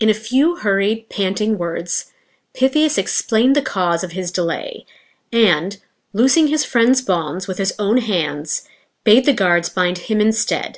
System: none